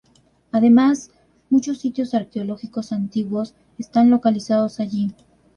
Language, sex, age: Spanish, female, 19-29